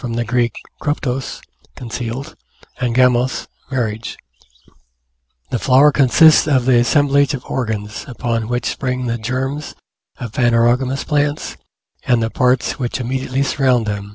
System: none